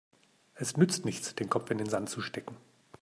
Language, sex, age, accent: German, male, 50-59, Deutschland Deutsch